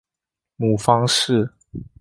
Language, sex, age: Chinese, male, 19-29